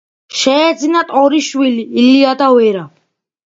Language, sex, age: Georgian, male, under 19